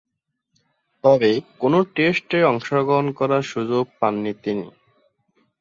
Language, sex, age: Bengali, male, 19-29